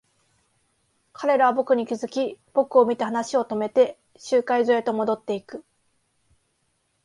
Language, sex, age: Japanese, female, 19-29